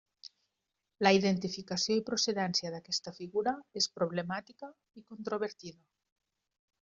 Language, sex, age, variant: Catalan, female, 50-59, Nord-Occidental